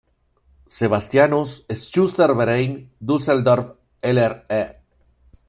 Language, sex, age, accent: Spanish, male, 50-59, México